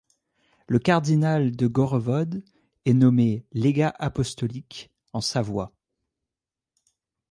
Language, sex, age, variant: French, male, 19-29, Français de métropole